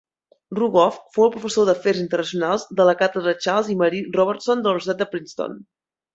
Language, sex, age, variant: Catalan, female, 30-39, Central